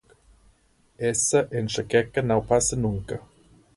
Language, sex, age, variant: Portuguese, male, 40-49, Portuguese (Portugal)